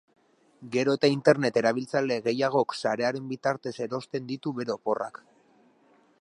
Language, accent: Basque, Mendebalekoa (Araba, Bizkaia, Gipuzkoako mendebaleko herri batzuk)